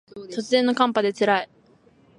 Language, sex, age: Japanese, female, under 19